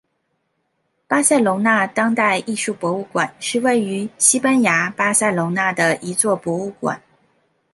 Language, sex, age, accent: Chinese, female, 19-29, 出生地：黑龙江省